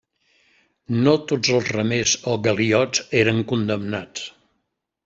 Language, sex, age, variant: Catalan, male, 70-79, Central